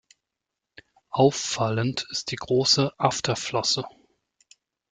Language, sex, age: German, male, 30-39